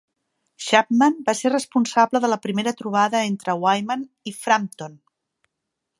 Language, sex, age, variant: Catalan, female, 50-59, Central